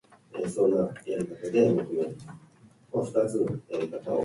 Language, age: Japanese, 19-29